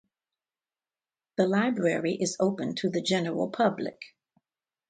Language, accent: English, United States English